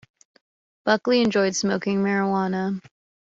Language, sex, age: English, female, 19-29